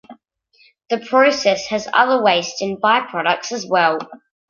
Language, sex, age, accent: English, male, under 19, Australian English